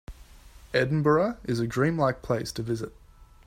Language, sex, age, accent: English, male, 19-29, Australian English